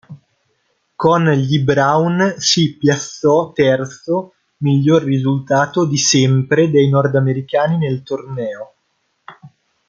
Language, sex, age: Italian, male, 19-29